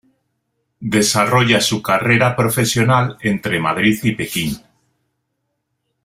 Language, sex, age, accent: Spanish, male, 40-49, España: Norte peninsular (Asturias, Castilla y León, Cantabria, País Vasco, Navarra, Aragón, La Rioja, Guadalajara, Cuenca)